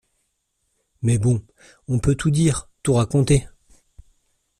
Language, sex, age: French, male, 30-39